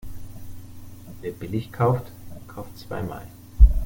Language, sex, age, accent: German, male, 40-49, Deutschland Deutsch